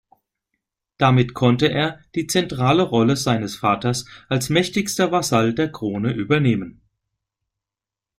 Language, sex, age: German, male, 40-49